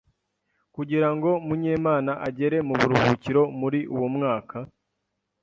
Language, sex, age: Kinyarwanda, male, 19-29